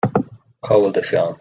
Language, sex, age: Irish, male, 30-39